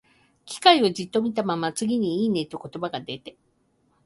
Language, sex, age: Japanese, female, 50-59